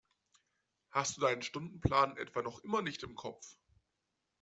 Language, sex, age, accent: German, male, 19-29, Deutschland Deutsch